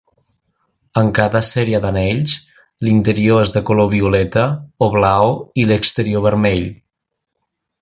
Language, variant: Catalan, Central